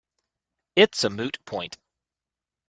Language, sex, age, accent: English, male, 40-49, United States English